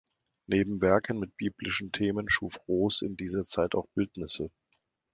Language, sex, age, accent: German, male, 50-59, Deutschland Deutsch